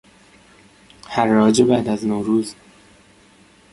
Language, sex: Persian, male